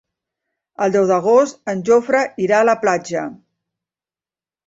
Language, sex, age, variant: Catalan, female, 50-59, Central